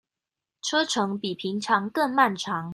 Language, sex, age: Chinese, female, 19-29